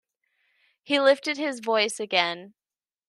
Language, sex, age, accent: English, male, 19-29, United States English